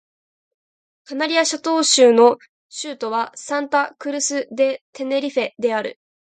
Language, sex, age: Japanese, female, 19-29